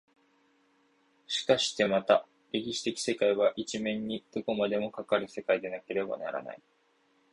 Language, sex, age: Japanese, male, 19-29